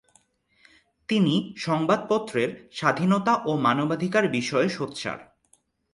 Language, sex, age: Bengali, male, 19-29